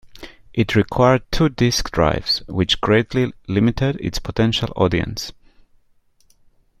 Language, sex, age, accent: English, male, 30-39, England English